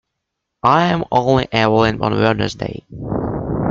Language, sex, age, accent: English, male, under 19, United States English